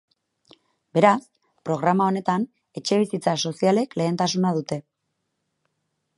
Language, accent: Basque, Erdialdekoa edo Nafarra (Gipuzkoa, Nafarroa)